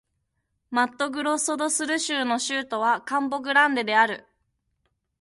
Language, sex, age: Japanese, female, 19-29